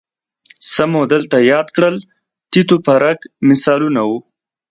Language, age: Pashto, 30-39